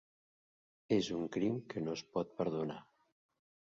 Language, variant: Catalan, Central